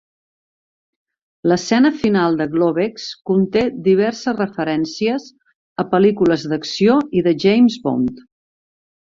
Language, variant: Catalan, Central